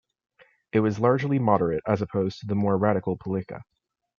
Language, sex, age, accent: English, male, under 19, United States English